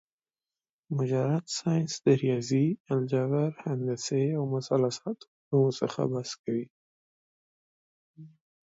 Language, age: Pashto, 19-29